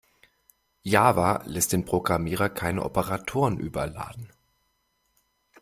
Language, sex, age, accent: German, male, 40-49, Deutschland Deutsch